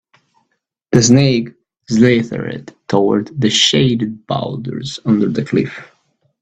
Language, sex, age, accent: English, male, 30-39, United States English